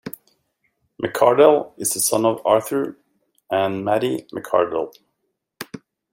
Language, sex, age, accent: English, male, 40-49, United States English